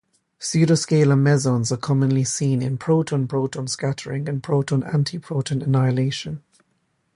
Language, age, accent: English, 19-29, England English; London English